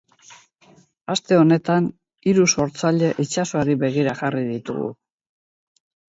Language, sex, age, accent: Basque, female, 70-79, Mendebalekoa (Araba, Bizkaia, Gipuzkoako mendebaleko herri batzuk)